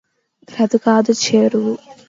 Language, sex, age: Telugu, female, 19-29